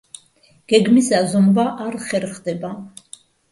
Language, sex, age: Georgian, female, 50-59